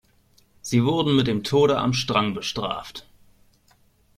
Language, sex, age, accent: German, male, 30-39, Deutschland Deutsch